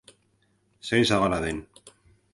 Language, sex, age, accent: Basque, male, 50-59, Mendebalekoa (Araba, Bizkaia, Gipuzkoako mendebaleko herri batzuk)